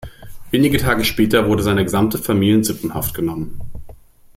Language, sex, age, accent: German, male, 19-29, Deutschland Deutsch